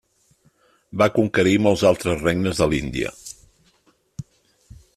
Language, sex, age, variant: Catalan, male, 50-59, Central